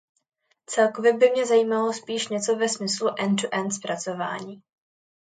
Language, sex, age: Czech, female, under 19